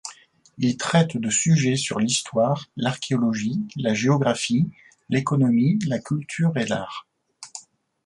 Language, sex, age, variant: French, male, 50-59, Français de métropole